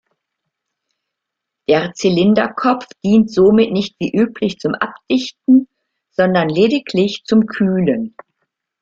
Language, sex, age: German, female, 60-69